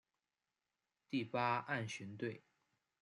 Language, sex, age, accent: Chinese, male, 19-29, 出生地：河南省